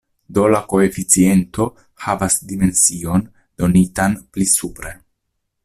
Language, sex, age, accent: Esperanto, male, 30-39, Internacia